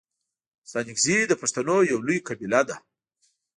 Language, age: Pashto, 40-49